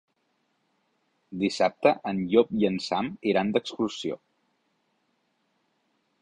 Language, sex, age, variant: Catalan, male, 30-39, Central